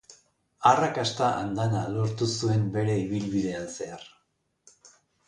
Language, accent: Basque, Erdialdekoa edo Nafarra (Gipuzkoa, Nafarroa)